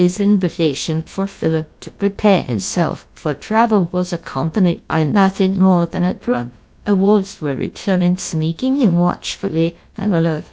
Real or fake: fake